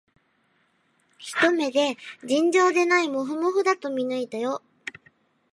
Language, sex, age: Japanese, female, 19-29